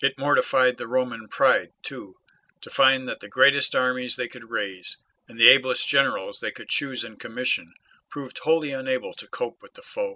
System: none